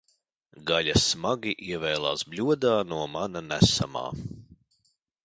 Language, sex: Latvian, male